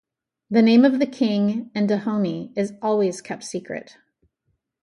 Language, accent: English, United States English